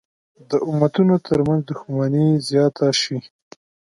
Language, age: Pashto, 19-29